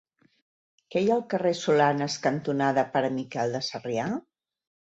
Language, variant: Catalan, Central